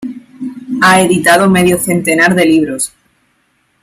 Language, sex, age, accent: Spanish, female, under 19, España: Sur peninsular (Andalucia, Extremadura, Murcia)